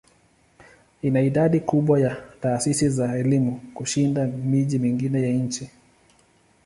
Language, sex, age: Swahili, male, 30-39